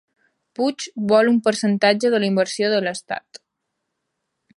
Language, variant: Catalan, Balear